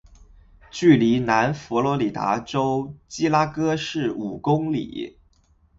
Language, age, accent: Chinese, 30-39, 出生地：湖南省